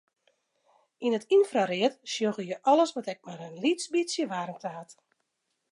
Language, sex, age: Western Frisian, female, 40-49